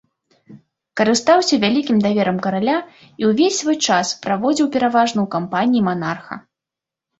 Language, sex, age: Belarusian, female, 30-39